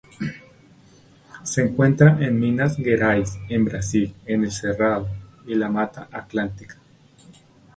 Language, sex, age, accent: Spanish, male, 30-39, Andino-Pacífico: Colombia, Perú, Ecuador, oeste de Bolivia y Venezuela andina